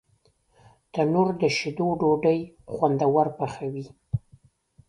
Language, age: Pashto, 40-49